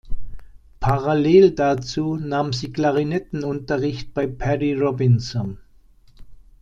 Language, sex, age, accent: German, male, 60-69, Deutschland Deutsch